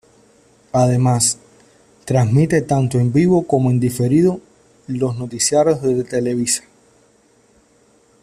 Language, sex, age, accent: Spanish, male, 30-39, Caribe: Cuba, Venezuela, Puerto Rico, República Dominicana, Panamá, Colombia caribeña, México caribeño, Costa del golfo de México